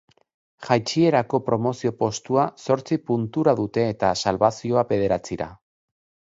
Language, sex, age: Basque, male, 40-49